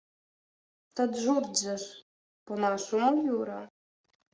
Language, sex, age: Ukrainian, female, 19-29